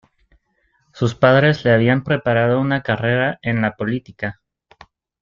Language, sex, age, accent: Spanish, male, 19-29, México